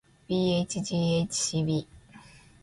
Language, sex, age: Japanese, female, 19-29